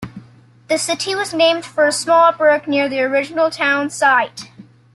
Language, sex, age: English, male, under 19